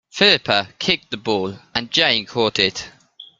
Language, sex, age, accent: English, male, under 19, England English